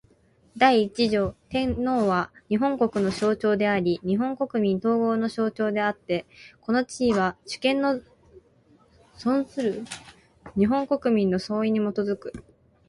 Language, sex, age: Japanese, female, 19-29